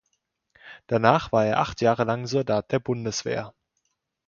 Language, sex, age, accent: German, male, under 19, Deutschland Deutsch